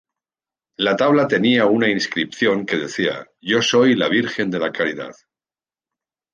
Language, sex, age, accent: Spanish, male, 50-59, España: Centro-Sur peninsular (Madrid, Toledo, Castilla-La Mancha)